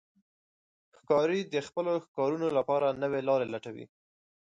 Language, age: Pashto, 19-29